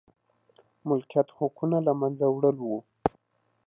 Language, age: Pashto, 19-29